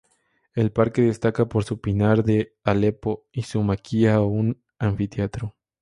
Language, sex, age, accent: Spanish, male, 19-29, México